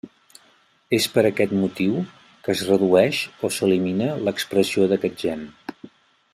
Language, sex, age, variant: Catalan, male, 50-59, Central